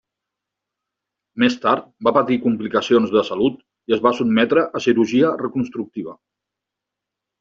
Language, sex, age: Catalan, male, 40-49